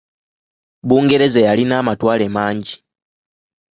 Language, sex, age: Ganda, male, 19-29